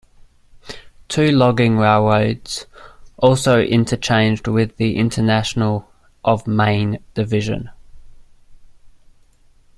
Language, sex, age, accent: English, male, 30-39, Australian English